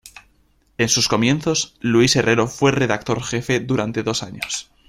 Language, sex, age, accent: Spanish, male, under 19, España: Norte peninsular (Asturias, Castilla y León, Cantabria, País Vasco, Navarra, Aragón, La Rioja, Guadalajara, Cuenca)